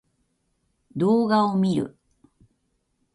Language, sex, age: Japanese, female, 50-59